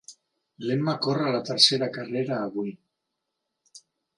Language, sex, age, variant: Catalan, male, 40-49, Central